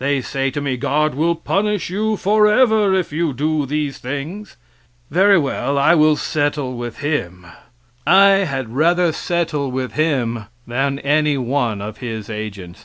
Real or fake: real